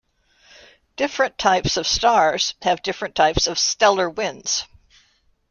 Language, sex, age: English, female, 70-79